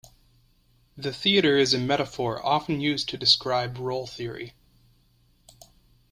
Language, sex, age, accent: English, male, 19-29, United States English